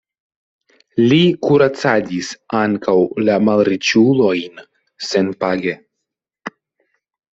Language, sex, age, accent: Esperanto, male, under 19, Internacia